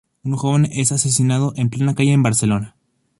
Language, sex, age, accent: Spanish, male, under 19, México